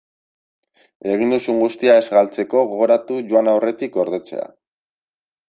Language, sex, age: Basque, male, 19-29